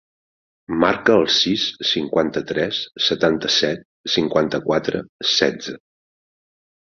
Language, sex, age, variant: Catalan, male, 50-59, Central